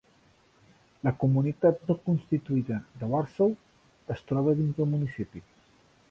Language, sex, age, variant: Catalan, male, 50-59, Central